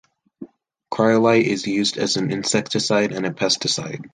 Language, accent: English, United States English